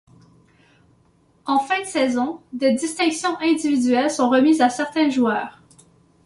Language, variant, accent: French, Français d'Amérique du Nord, Français du Canada